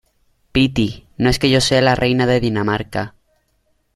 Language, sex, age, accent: Spanish, male, under 19, España: Sur peninsular (Andalucia, Extremadura, Murcia)